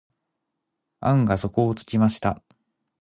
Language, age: Japanese, 30-39